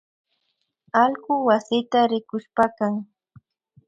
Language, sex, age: Imbabura Highland Quichua, female, 19-29